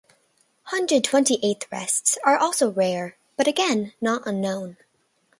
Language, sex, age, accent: English, female, under 19, United States English